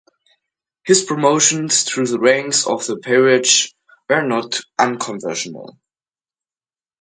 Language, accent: English, Australian English